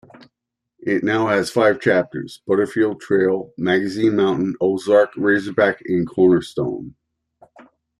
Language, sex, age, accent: English, male, 50-59, United States English